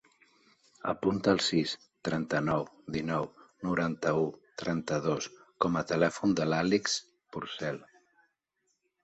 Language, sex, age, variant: Catalan, male, 50-59, Central